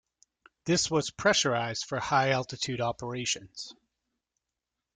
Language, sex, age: English, male, 30-39